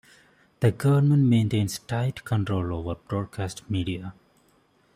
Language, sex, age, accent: English, male, 19-29, India and South Asia (India, Pakistan, Sri Lanka)